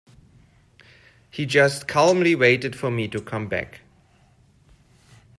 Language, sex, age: English, male, 30-39